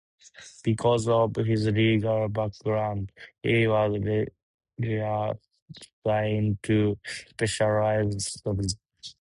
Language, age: English, 19-29